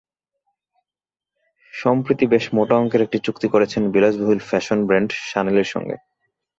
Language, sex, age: Bengali, male, 19-29